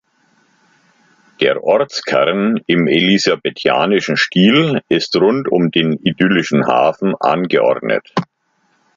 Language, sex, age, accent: German, male, 50-59, Deutschland Deutsch